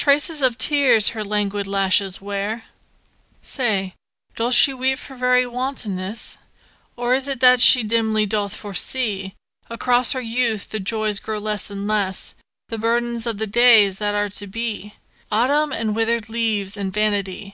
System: none